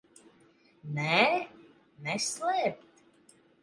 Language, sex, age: Latvian, female, 30-39